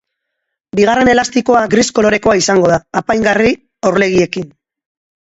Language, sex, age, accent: Basque, female, 40-49, Mendebalekoa (Araba, Bizkaia, Gipuzkoako mendebaleko herri batzuk)